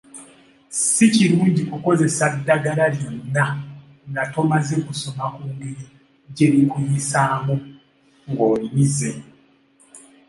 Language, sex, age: Ganda, male, 19-29